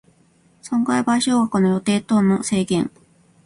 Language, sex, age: Japanese, female, 40-49